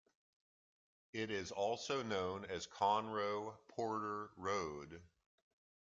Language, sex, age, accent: English, male, 50-59, United States English